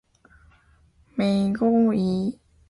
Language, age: Chinese, 19-29